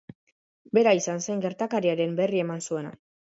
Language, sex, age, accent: Basque, male, under 19, Mendebalekoa (Araba, Bizkaia, Gipuzkoako mendebaleko herri batzuk)